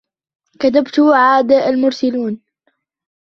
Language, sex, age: Arabic, female, 19-29